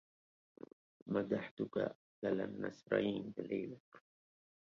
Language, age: Arabic, 40-49